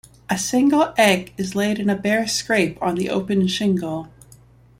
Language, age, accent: English, 19-29, United States English